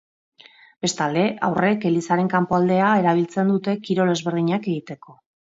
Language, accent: Basque, Mendebalekoa (Araba, Bizkaia, Gipuzkoako mendebaleko herri batzuk)